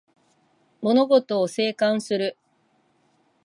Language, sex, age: Japanese, female, 50-59